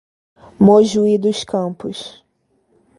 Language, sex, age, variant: Portuguese, female, 30-39, Portuguese (Brasil)